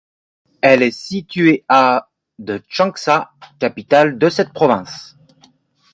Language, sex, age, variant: French, male, 40-49, Français de métropole